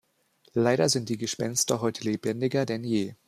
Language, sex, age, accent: German, male, 19-29, Deutschland Deutsch